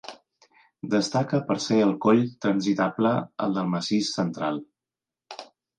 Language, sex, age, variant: Catalan, male, 40-49, Central